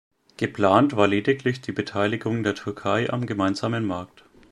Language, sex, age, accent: German, male, 19-29, Deutschland Deutsch